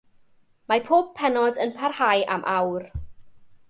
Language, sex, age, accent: Welsh, female, 19-29, Y Deyrnas Unedig Cymraeg